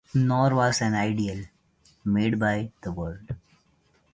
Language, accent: English, India and South Asia (India, Pakistan, Sri Lanka)